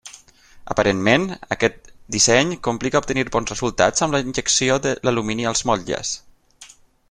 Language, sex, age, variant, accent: Catalan, male, 30-39, Valencià meridional, central; valencià